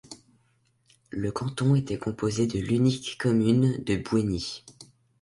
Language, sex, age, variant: French, male, under 19, Français de métropole